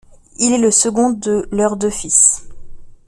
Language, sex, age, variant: French, female, 19-29, Français de métropole